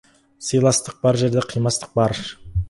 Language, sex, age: Kazakh, male, 19-29